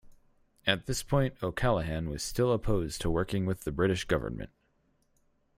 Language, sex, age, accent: English, male, 19-29, United States English